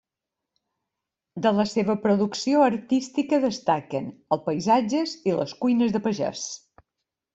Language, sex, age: Catalan, female, 60-69